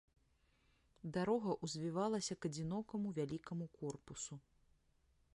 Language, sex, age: Belarusian, female, 30-39